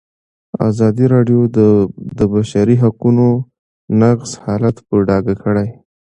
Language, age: Pashto, 19-29